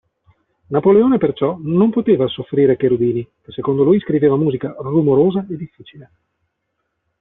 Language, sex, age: Italian, male, 40-49